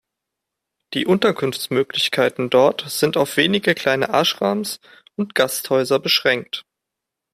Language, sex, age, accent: German, male, 30-39, Deutschland Deutsch